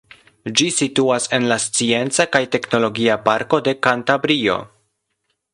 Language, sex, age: Esperanto, male, 19-29